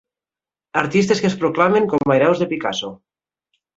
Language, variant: Catalan, Nord-Occidental